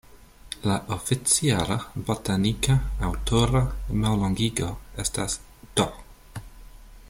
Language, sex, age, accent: Esperanto, male, 30-39, Internacia